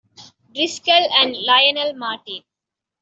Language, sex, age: English, female, 19-29